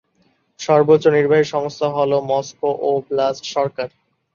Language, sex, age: Bengali, male, 19-29